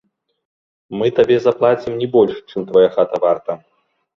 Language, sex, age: Belarusian, male, 40-49